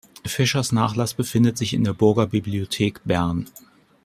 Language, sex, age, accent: German, male, 40-49, Deutschland Deutsch